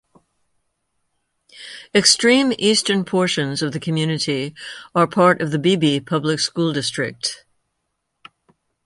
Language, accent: English, United States English